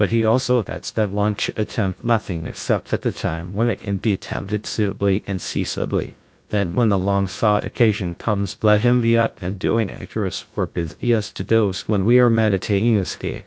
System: TTS, GlowTTS